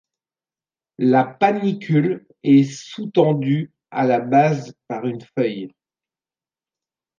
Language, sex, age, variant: French, male, 40-49, Français de métropole